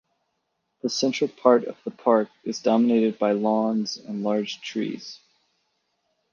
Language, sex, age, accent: English, male, 30-39, United States English